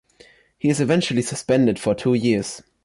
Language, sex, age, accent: English, male, under 19, United States English